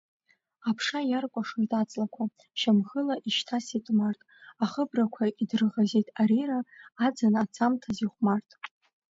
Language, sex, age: Abkhazian, female, under 19